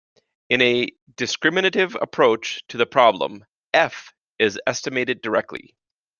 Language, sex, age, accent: English, male, 40-49, United States English